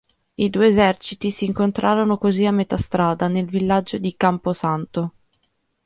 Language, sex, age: Italian, female, 30-39